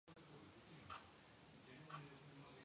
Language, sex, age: English, female, under 19